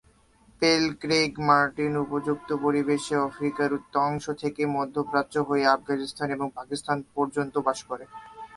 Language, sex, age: Bengali, male, 19-29